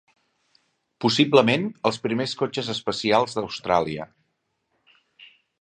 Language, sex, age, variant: Catalan, male, 50-59, Central